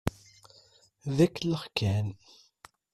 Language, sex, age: Kabyle, male, 30-39